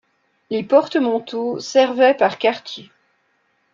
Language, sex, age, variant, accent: French, female, 50-59, Français d'Europe, Français de Suisse